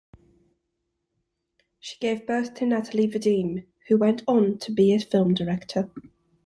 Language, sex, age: English, male, 19-29